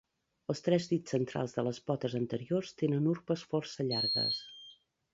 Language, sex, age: Catalan, female, 50-59